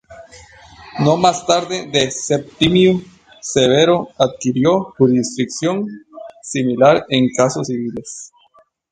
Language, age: Spanish, 19-29